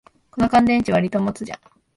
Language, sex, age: Japanese, female, 19-29